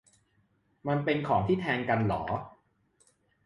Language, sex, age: Thai, male, 30-39